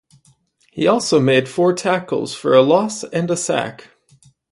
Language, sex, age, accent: English, male, 30-39, Canadian English